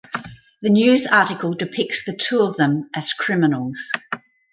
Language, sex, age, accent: English, female, 60-69, Australian English